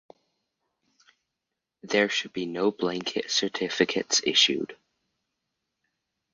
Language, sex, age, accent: English, male, under 19, United States English